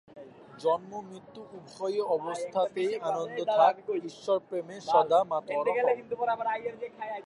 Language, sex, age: Bengali, male, 19-29